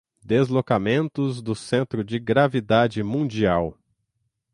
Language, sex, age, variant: Portuguese, male, 30-39, Portuguese (Brasil)